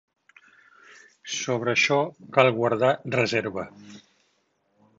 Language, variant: Catalan, Central